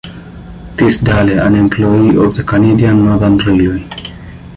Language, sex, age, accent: English, male, 19-29, Southern African (South Africa, Zimbabwe, Namibia)